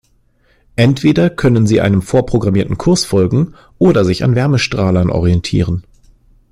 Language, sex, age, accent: German, male, 30-39, Deutschland Deutsch